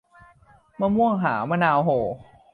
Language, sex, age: Thai, male, 19-29